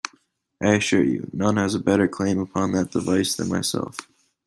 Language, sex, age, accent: English, male, 19-29, United States English